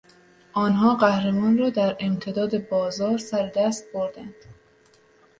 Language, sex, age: Persian, female, 19-29